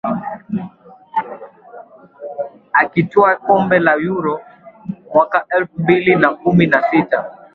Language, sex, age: Swahili, male, 19-29